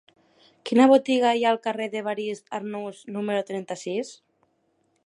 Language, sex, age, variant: Catalan, female, 19-29, Septentrional